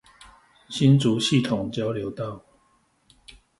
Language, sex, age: Chinese, male, 40-49